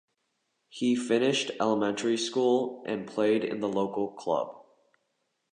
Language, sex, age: English, male, under 19